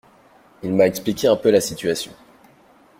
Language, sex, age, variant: French, male, 19-29, Français de métropole